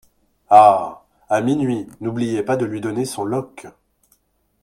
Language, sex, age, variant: French, male, 30-39, Français de métropole